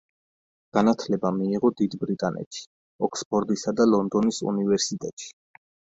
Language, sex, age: Georgian, male, 30-39